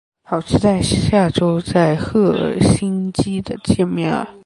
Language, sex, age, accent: Chinese, male, under 19, 出生地：江西省